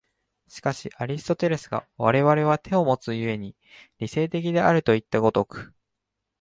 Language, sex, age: Japanese, male, under 19